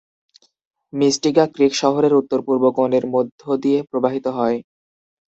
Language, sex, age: Bengali, male, 19-29